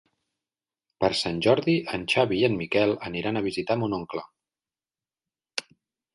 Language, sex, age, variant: Catalan, male, 30-39, Central